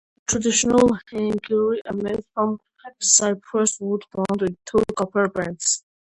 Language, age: English, under 19